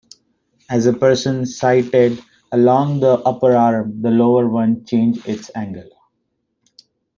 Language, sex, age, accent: English, male, 30-39, India and South Asia (India, Pakistan, Sri Lanka)